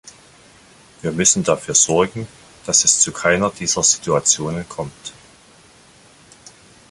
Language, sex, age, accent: German, male, 50-59, Deutschland Deutsch